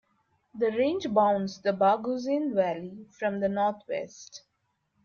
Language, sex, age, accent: English, female, 30-39, India and South Asia (India, Pakistan, Sri Lanka)